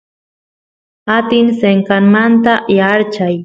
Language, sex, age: Santiago del Estero Quichua, female, 19-29